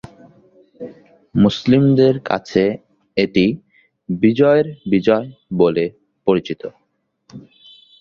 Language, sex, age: Bengali, male, under 19